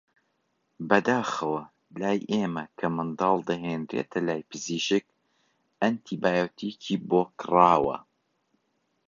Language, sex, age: Central Kurdish, male, 30-39